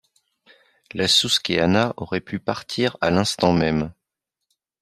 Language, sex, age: French, male, 40-49